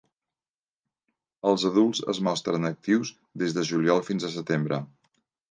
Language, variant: Catalan, Central